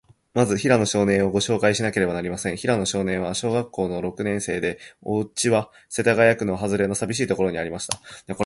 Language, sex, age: Japanese, male, 19-29